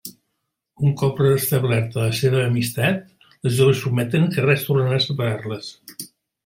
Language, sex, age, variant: Catalan, male, 60-69, Central